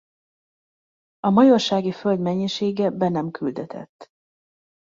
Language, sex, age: Hungarian, female, 19-29